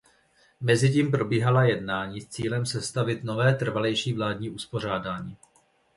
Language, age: Czech, 30-39